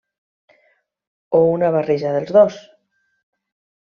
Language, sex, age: Catalan, female, 50-59